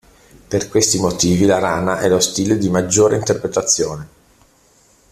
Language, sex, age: Italian, male, 50-59